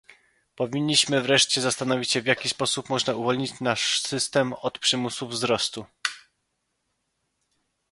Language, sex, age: Polish, male, 30-39